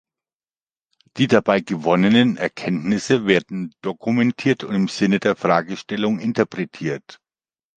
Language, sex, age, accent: German, male, 50-59, Deutschland Deutsch